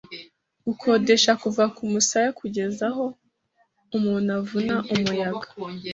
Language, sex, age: Kinyarwanda, female, 30-39